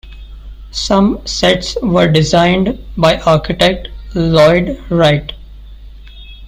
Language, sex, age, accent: English, male, 19-29, India and South Asia (India, Pakistan, Sri Lanka)